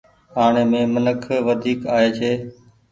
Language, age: Goaria, 19-29